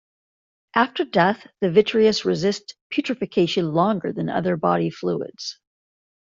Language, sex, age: English, female, 50-59